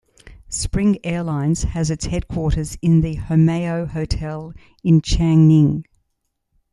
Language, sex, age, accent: English, female, 60-69, Australian English